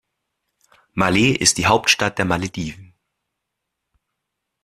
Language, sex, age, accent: German, male, under 19, Deutschland Deutsch